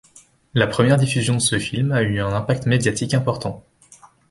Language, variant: French, Français de métropole